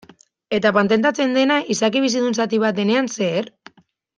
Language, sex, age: Basque, female, 19-29